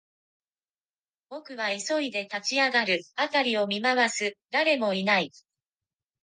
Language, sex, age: Japanese, male, under 19